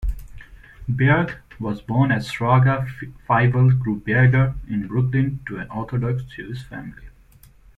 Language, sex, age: English, male, 19-29